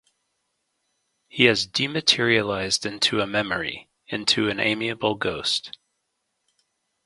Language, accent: English, United States English